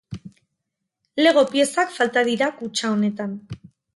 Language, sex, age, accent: Basque, female, 30-39, Erdialdekoa edo Nafarra (Gipuzkoa, Nafarroa)